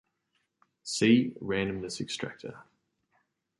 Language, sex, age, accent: English, male, 19-29, Australian English